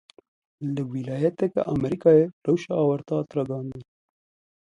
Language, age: Kurdish, 30-39